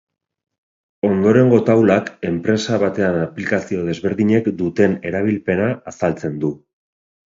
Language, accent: Basque, Erdialdekoa edo Nafarra (Gipuzkoa, Nafarroa)